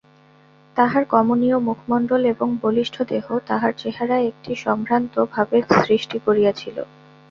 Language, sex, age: Bengali, female, 19-29